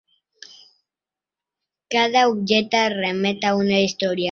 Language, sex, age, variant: Catalan, female, 19-29, Balear